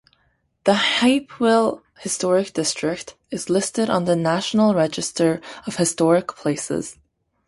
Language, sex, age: English, female, 19-29